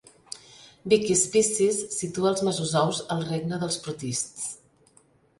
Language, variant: Catalan, Central